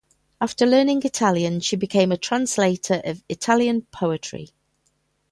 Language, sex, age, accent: English, female, 50-59, England English